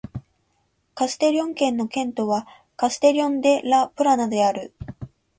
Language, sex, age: Japanese, female, 19-29